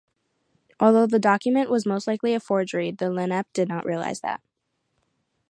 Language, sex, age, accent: English, female, under 19, United States English